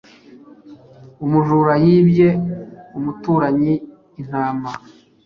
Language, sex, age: Kinyarwanda, male, 40-49